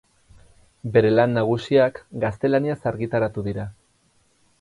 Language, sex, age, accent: Basque, male, 30-39, Erdialdekoa edo Nafarra (Gipuzkoa, Nafarroa)